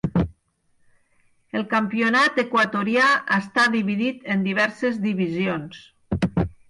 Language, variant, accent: Catalan, Nord-Occidental, nord-occidental